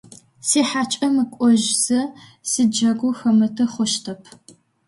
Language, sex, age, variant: Adyghe, female, under 19, Адыгабзэ (Кирил, пстэумэ зэдыряе)